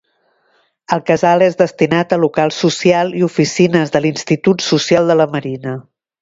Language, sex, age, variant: Catalan, female, 50-59, Septentrional